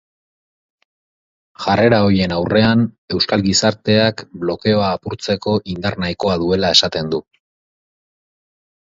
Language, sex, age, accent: Basque, male, 30-39, Erdialdekoa edo Nafarra (Gipuzkoa, Nafarroa)